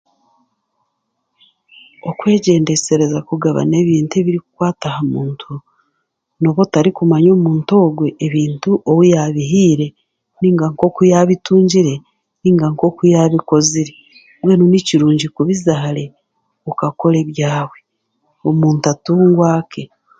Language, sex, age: Chiga, female, 40-49